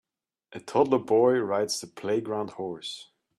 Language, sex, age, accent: English, male, 19-29, United States English